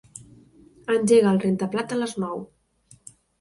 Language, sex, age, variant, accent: Catalan, female, 30-39, Central, central